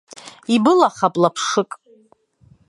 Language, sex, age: Abkhazian, female, 40-49